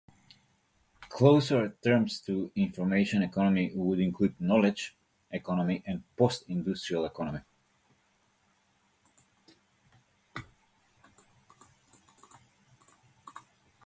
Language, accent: English, United States English